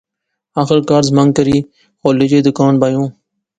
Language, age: Pahari-Potwari, 19-29